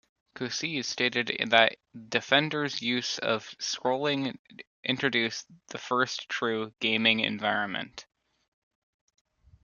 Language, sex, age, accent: English, male, under 19, United States English